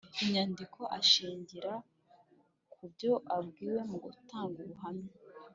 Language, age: Kinyarwanda, 19-29